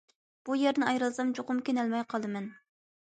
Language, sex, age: Uyghur, female, under 19